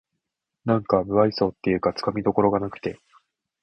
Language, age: Japanese, 19-29